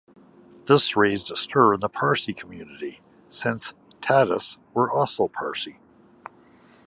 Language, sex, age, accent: English, male, 50-59, Canadian English